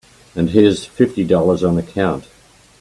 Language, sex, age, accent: English, male, 80-89, Australian English